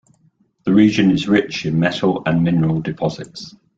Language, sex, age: English, male, 60-69